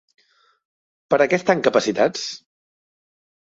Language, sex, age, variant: Catalan, male, 30-39, Central